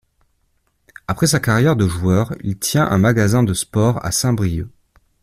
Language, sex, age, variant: French, male, 19-29, Français de métropole